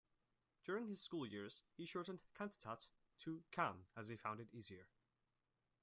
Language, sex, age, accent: English, male, 19-29, England English